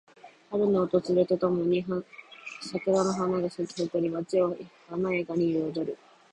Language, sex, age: Japanese, female, under 19